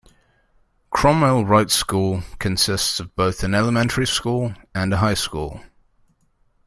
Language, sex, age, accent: English, male, 19-29, England English